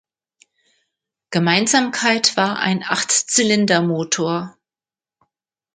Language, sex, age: German, female, 50-59